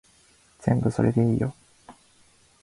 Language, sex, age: Japanese, male, 19-29